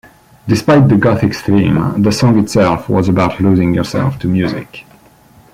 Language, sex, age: English, male, 30-39